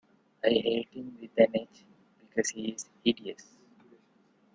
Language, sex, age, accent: English, male, 19-29, India and South Asia (India, Pakistan, Sri Lanka)